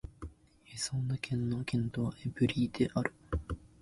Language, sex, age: Japanese, male, 19-29